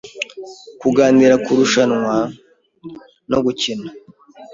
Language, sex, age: Kinyarwanda, male, 19-29